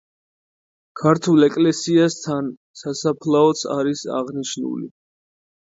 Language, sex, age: Georgian, male, 19-29